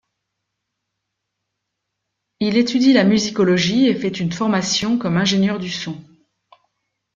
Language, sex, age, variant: French, female, 50-59, Français de métropole